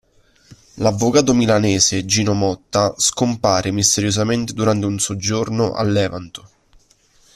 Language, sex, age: Italian, male, 19-29